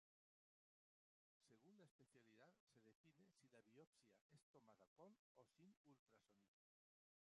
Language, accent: Spanish, España: Centro-Sur peninsular (Madrid, Toledo, Castilla-La Mancha)